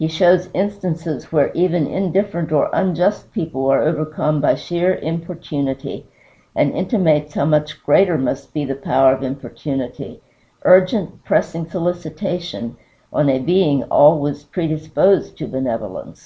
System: none